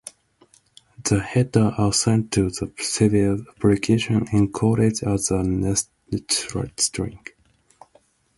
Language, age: English, 19-29